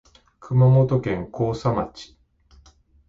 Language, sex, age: Japanese, male, 50-59